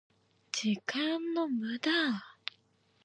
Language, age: Japanese, 19-29